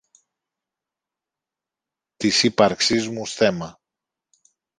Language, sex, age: Greek, male, 50-59